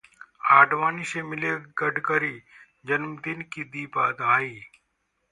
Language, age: Hindi, 40-49